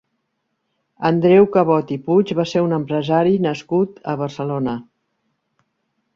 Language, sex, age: Catalan, female, 60-69